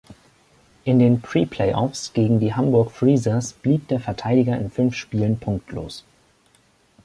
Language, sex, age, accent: German, male, 19-29, Deutschland Deutsch